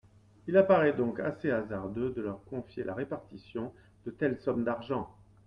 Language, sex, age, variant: French, male, 40-49, Français de métropole